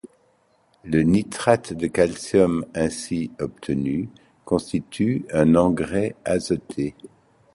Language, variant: French, Français de métropole